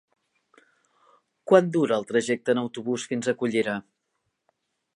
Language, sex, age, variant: Catalan, female, 50-59, Central